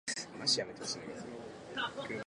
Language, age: Japanese, 19-29